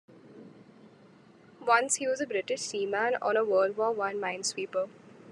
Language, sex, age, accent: English, female, 19-29, India and South Asia (India, Pakistan, Sri Lanka)